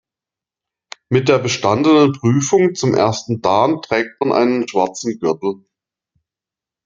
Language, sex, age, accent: German, male, 30-39, Deutschland Deutsch